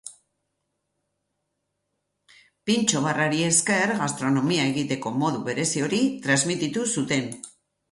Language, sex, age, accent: Basque, female, 60-69, Mendebalekoa (Araba, Bizkaia, Gipuzkoako mendebaleko herri batzuk)